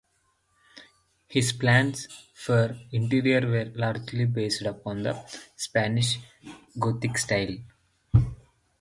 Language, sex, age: English, male, 19-29